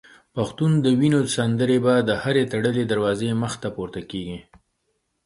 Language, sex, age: Pashto, male, 30-39